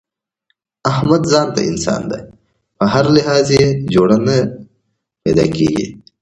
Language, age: Pashto, 19-29